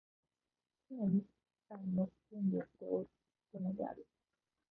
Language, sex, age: Japanese, female, 19-29